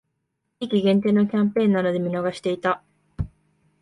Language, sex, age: Japanese, female, 19-29